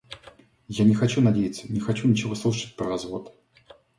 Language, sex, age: Russian, male, 40-49